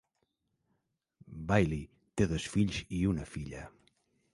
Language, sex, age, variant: Catalan, male, 40-49, Central